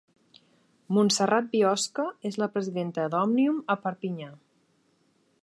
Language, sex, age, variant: Catalan, female, 30-39, Central